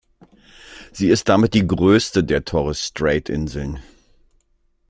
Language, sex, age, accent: German, male, 60-69, Deutschland Deutsch